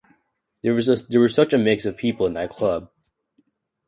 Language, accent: English, United States English